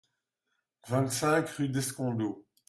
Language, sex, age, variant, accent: French, male, 40-49, Français d'Europe, Français de Belgique